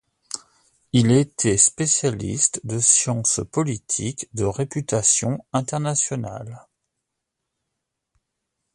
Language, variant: French, Français de métropole